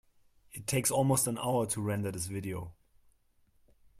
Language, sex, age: English, male, 30-39